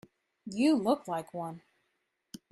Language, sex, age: English, female, 30-39